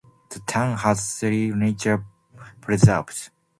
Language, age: English, 19-29